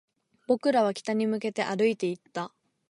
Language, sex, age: Japanese, female, 19-29